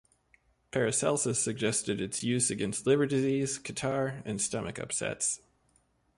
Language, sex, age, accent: English, male, 19-29, United States English